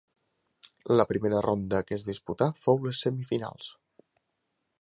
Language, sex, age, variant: Catalan, male, 19-29, Nord-Occidental